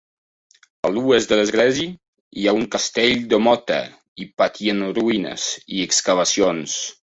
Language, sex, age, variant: Catalan, male, 19-29, Septentrional